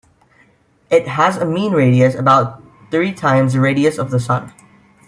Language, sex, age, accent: English, male, under 19, United States English